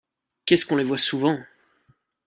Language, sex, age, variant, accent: French, male, 19-29, Français d'Europe, Français de Belgique